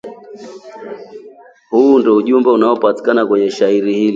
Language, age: Swahili, 30-39